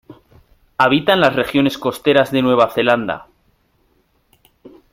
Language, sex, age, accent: Spanish, male, 30-39, España: Norte peninsular (Asturias, Castilla y León, Cantabria, País Vasco, Navarra, Aragón, La Rioja, Guadalajara, Cuenca)